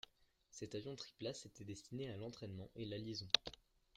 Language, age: French, under 19